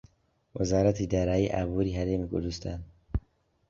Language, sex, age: Central Kurdish, male, 19-29